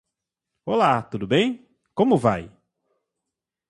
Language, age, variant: Portuguese, 30-39, Portuguese (Brasil)